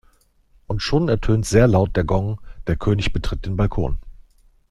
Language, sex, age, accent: German, male, 30-39, Deutschland Deutsch